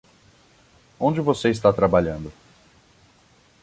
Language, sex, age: Portuguese, male, 19-29